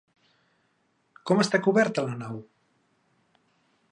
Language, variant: Catalan, Central